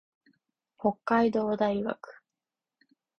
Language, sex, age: Japanese, female, 19-29